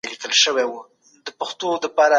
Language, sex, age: Pashto, female, 19-29